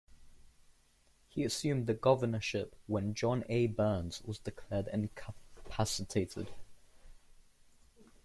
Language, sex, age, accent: English, male, under 19, England English